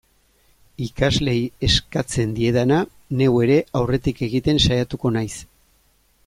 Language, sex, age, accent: Basque, male, 50-59, Erdialdekoa edo Nafarra (Gipuzkoa, Nafarroa)